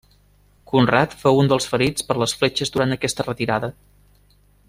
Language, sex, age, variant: Catalan, male, 30-39, Central